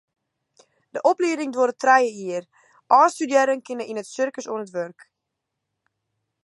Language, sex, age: Western Frisian, female, under 19